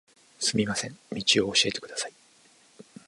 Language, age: Japanese, 50-59